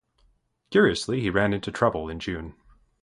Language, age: English, 30-39